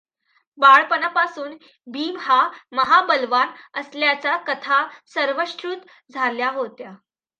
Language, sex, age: Marathi, female, under 19